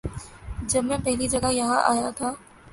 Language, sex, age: Urdu, female, 19-29